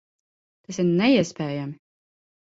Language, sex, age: Latvian, female, 30-39